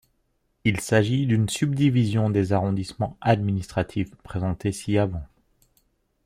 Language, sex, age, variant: French, male, 40-49, Français de métropole